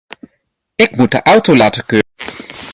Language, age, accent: Dutch, 19-29, Nederlands Nederlands